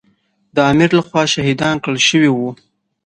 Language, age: Pashto, 19-29